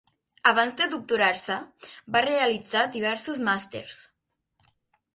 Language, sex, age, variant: Catalan, female, under 19, Central